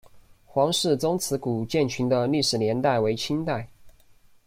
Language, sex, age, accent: Chinese, male, 19-29, 出生地：四川省